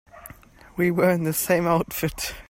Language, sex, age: English, male, 19-29